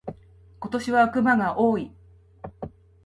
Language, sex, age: Japanese, female, 60-69